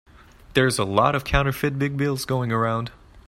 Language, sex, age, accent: English, male, 19-29, Canadian English